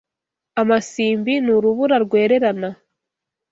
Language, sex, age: Kinyarwanda, female, 19-29